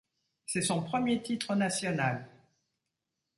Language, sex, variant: French, female, Français de métropole